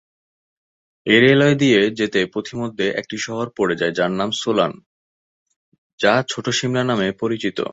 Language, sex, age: Bengali, male, 19-29